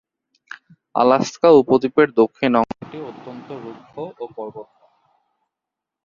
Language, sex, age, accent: Bengali, male, 19-29, Bangladeshi